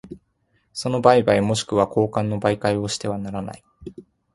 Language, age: Japanese, 19-29